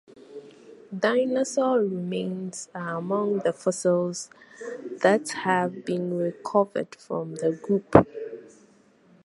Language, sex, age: English, female, 19-29